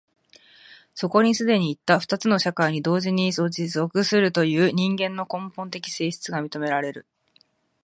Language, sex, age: Japanese, female, 19-29